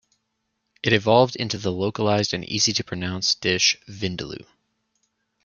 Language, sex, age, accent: English, male, 19-29, Canadian English